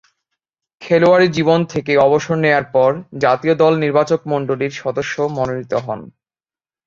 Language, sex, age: Bengali, male, 19-29